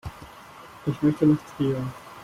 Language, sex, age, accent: German, male, 19-29, Schweizerdeutsch